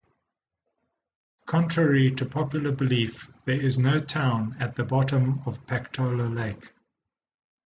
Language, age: English, 60-69